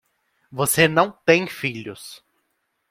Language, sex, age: Portuguese, male, 19-29